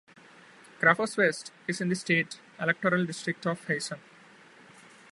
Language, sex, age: English, male, 19-29